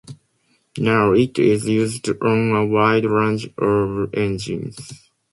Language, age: English, 19-29